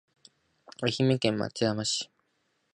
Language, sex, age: Japanese, male, under 19